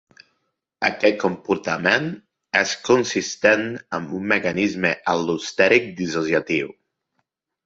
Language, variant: Catalan, Balear